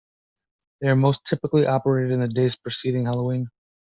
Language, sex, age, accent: English, male, 19-29, United States English